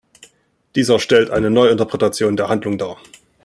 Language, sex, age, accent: German, male, 30-39, Deutschland Deutsch